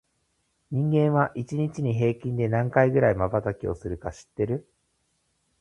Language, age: Japanese, 30-39